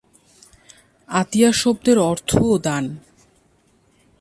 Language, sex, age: Bengali, female, 19-29